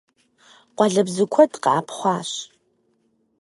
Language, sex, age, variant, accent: Kabardian, female, 30-39, Адыгэбзэ (Къэбэрдей, Кирил, псоми зэдай), Джылэхъстэней (Gilahsteney)